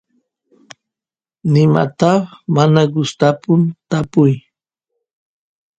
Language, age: Santiago del Estero Quichua, 40-49